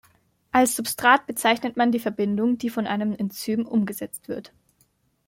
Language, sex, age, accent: German, female, under 19, Österreichisches Deutsch